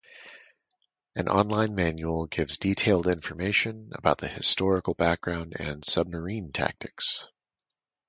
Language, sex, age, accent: English, male, 30-39, United States English